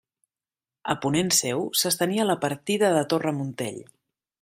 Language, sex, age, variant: Catalan, female, 30-39, Central